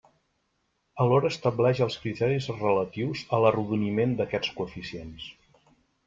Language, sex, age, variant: Catalan, male, 40-49, Central